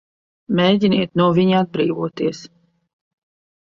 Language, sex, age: Latvian, female, 40-49